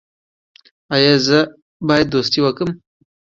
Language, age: Pashto, 19-29